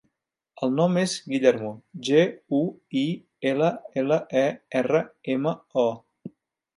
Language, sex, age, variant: Catalan, male, 30-39, Central